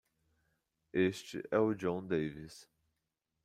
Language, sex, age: Portuguese, male, 30-39